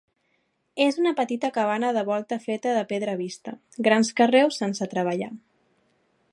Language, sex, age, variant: Catalan, female, 19-29, Balear